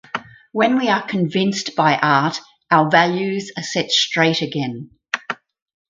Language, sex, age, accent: English, female, 60-69, Australian English